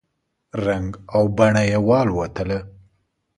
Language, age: Pashto, 30-39